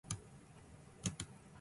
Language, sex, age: Japanese, female, 19-29